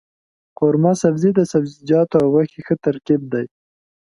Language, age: Pashto, 19-29